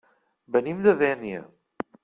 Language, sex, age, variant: Catalan, male, 50-59, Central